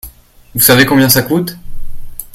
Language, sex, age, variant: French, male, under 19, Français de métropole